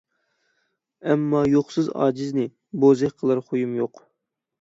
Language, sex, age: Uyghur, male, 19-29